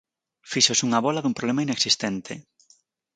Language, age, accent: Galician, 19-29, Normativo (estándar)